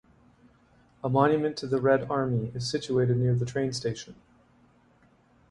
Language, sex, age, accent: English, male, 50-59, Canadian English